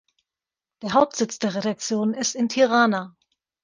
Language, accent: German, Deutschland Deutsch